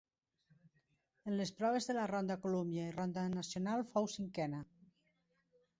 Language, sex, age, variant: Catalan, female, 50-59, Nord-Occidental